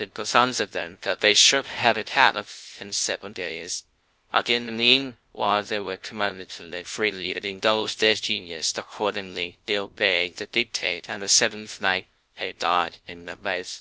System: TTS, VITS